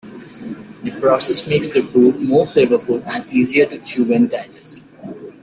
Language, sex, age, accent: English, male, 19-29, United States English